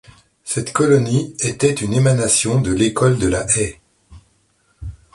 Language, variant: French, Français de métropole